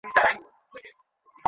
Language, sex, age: Bengali, male, 19-29